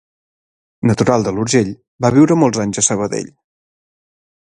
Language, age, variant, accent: Catalan, 30-39, Central, central; Garrotxi